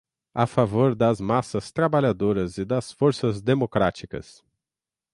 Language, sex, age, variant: Portuguese, male, 30-39, Portuguese (Brasil)